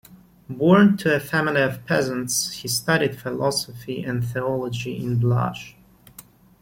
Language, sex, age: English, male, 19-29